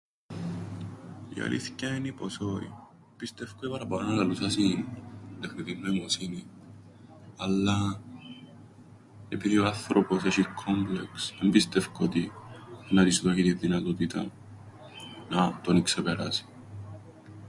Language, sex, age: Greek, male, 19-29